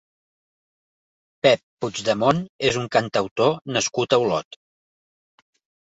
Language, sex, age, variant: Catalan, male, 40-49, Central